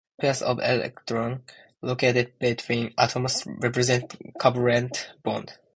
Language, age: English, 19-29